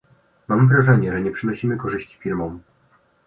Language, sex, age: Polish, male, 19-29